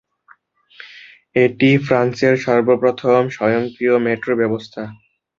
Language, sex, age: Bengali, male, 19-29